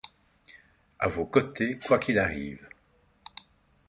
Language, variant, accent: French, Français d'Europe, Français de Suisse